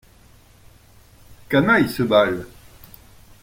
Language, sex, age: French, male, 70-79